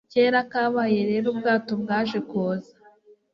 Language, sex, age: Kinyarwanda, female, 19-29